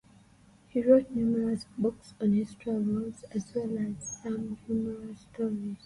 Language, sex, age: English, female, 19-29